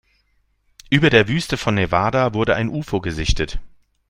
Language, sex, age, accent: German, male, 50-59, Deutschland Deutsch